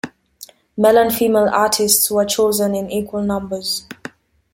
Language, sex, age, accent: English, female, 19-29, England English